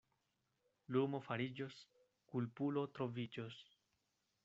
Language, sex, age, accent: Esperanto, male, 19-29, Internacia